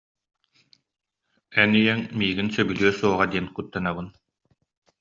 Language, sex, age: Yakut, male, 30-39